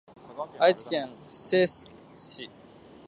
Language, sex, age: Japanese, male, 19-29